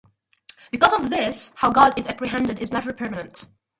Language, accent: English, United States English